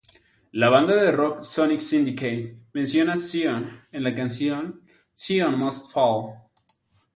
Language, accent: Spanish, México